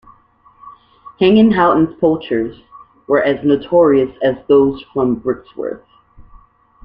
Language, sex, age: English, female, 19-29